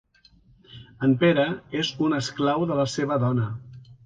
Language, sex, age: Catalan, male, 60-69